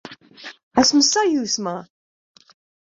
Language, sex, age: Latvian, female, 30-39